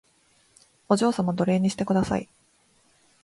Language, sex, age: Japanese, female, 19-29